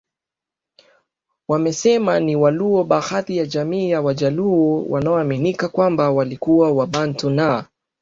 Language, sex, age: Swahili, male, 19-29